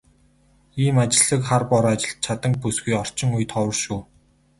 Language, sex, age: Mongolian, male, 19-29